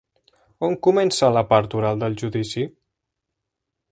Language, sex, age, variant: Catalan, male, 19-29, Central